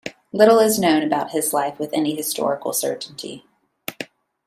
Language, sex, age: English, female, 19-29